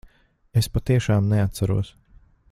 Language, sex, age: Latvian, male, 30-39